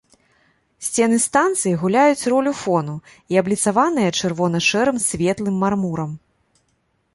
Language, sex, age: Belarusian, female, 40-49